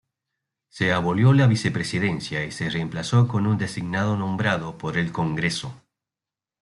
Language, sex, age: Spanish, male, 30-39